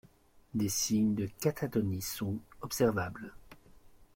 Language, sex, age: French, male, 30-39